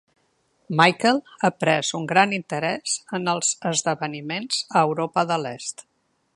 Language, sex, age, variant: Catalan, female, 70-79, Central